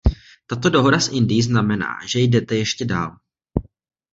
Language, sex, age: Czech, male, 19-29